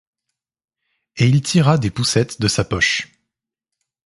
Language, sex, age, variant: French, male, 30-39, Français de métropole